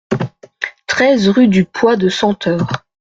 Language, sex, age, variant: French, female, 19-29, Français de métropole